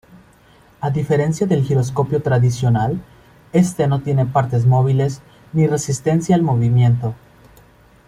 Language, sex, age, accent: Spanish, male, under 19, México